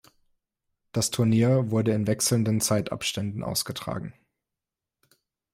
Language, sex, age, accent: German, male, 19-29, Deutschland Deutsch